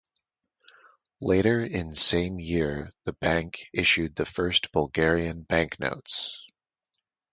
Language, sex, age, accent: English, male, 30-39, United States English